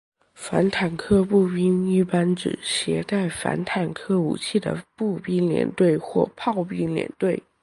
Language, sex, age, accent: Chinese, male, under 19, 出生地：江西省